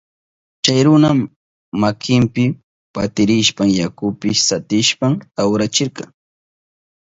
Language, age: Southern Pastaza Quechua, 30-39